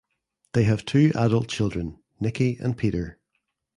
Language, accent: English, Northern Irish